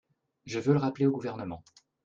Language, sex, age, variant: French, male, 40-49, Français de métropole